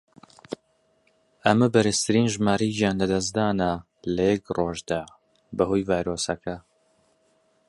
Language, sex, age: Central Kurdish, male, 19-29